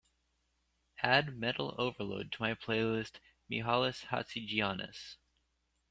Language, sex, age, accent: English, male, 19-29, United States English